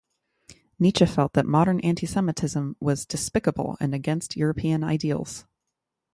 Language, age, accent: English, 30-39, United States English